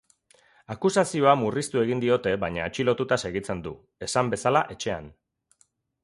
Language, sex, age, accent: Basque, male, 40-49, Mendebalekoa (Araba, Bizkaia, Gipuzkoako mendebaleko herri batzuk)